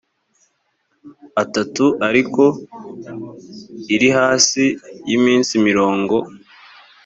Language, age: Kinyarwanda, 19-29